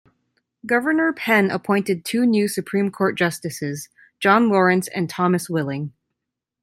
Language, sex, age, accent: English, female, 19-29, United States English